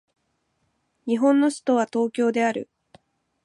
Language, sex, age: Japanese, female, 19-29